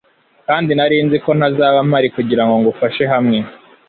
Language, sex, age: Kinyarwanda, male, 30-39